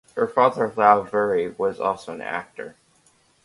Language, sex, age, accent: English, male, under 19, United States English